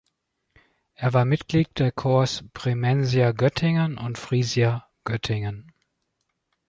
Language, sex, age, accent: German, male, 40-49, Deutschland Deutsch